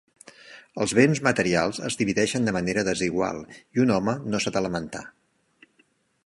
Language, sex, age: Catalan, male, 50-59